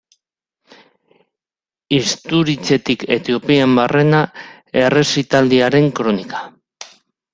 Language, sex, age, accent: Basque, male, 40-49, Mendebalekoa (Araba, Bizkaia, Gipuzkoako mendebaleko herri batzuk)